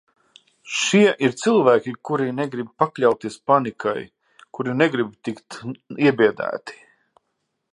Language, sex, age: Latvian, male, 30-39